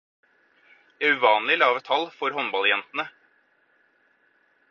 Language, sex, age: Norwegian Bokmål, male, 30-39